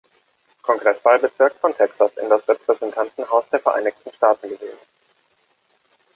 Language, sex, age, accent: German, male, 30-39, Deutschland Deutsch